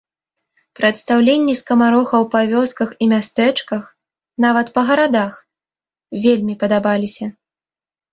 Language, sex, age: Belarusian, female, 19-29